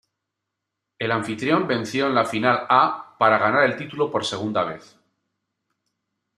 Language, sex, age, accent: Spanish, male, 50-59, España: Norte peninsular (Asturias, Castilla y León, Cantabria, País Vasco, Navarra, Aragón, La Rioja, Guadalajara, Cuenca)